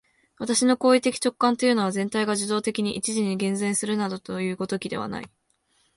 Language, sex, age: Japanese, female, under 19